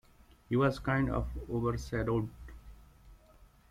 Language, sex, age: English, male, 30-39